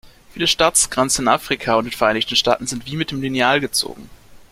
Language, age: German, 19-29